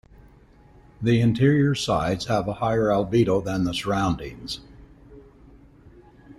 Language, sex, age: English, male, 60-69